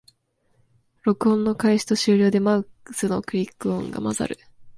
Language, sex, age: Japanese, female, 19-29